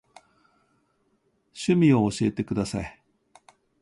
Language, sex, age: Japanese, male, 60-69